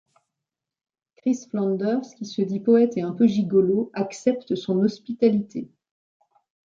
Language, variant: French, Français de métropole